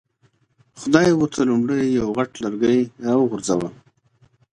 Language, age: Pashto, 40-49